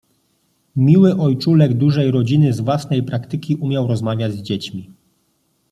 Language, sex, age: Polish, male, 30-39